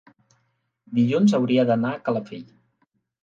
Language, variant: Catalan, Central